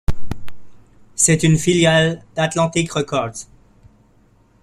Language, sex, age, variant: French, male, 30-39, Français de métropole